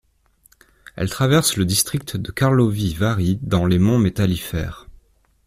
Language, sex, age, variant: French, male, 19-29, Français de métropole